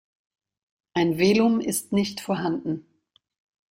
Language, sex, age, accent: German, female, 60-69, Deutschland Deutsch